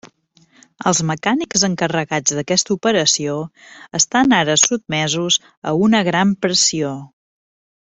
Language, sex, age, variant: Catalan, female, 40-49, Central